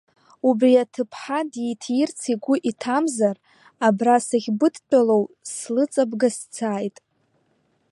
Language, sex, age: Abkhazian, female, under 19